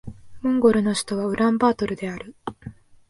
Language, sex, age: Japanese, female, 19-29